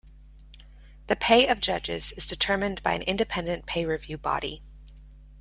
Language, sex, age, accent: English, female, 30-39, United States English